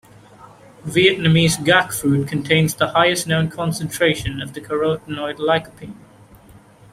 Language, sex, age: English, male, 19-29